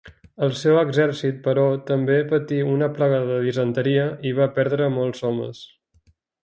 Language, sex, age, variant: Catalan, male, 30-39, Central